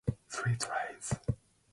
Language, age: English, 19-29